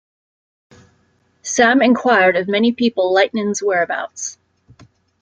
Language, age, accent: English, 30-39, United States English